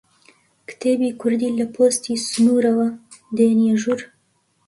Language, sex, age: Central Kurdish, female, 19-29